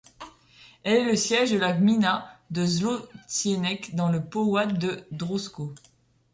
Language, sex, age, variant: French, female, 30-39, Français de métropole